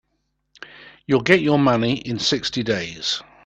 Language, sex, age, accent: English, male, 70-79, England English